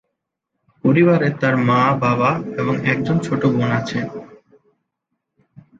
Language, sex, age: Bengali, male, 19-29